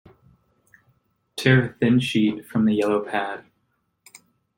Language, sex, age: English, male, 19-29